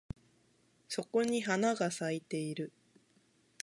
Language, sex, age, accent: Japanese, female, 19-29, 東京